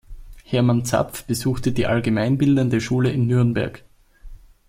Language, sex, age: German, male, under 19